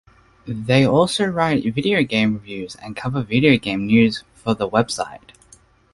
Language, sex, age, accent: English, male, 19-29, Australian English